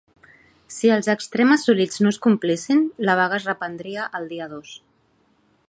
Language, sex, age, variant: Catalan, female, 40-49, Central